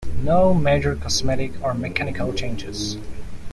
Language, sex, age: English, male, 19-29